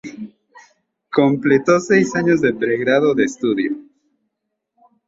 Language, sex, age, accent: Spanish, male, 19-29, México